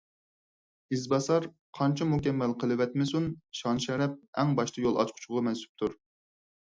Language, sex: Uyghur, male